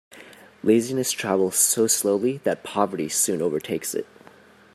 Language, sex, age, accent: English, male, 19-29, United States English